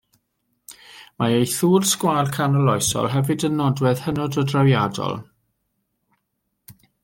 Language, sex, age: Welsh, male, 50-59